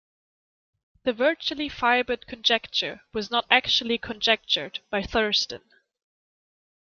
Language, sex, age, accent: English, female, 19-29, England English